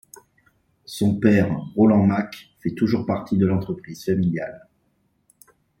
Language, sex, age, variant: French, male, 40-49, Français de métropole